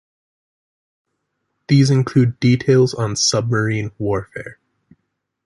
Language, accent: English, United States English